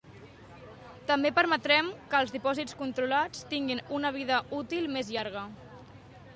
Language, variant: Catalan, Septentrional